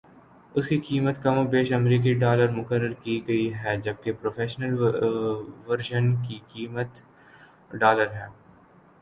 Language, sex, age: Urdu, male, 19-29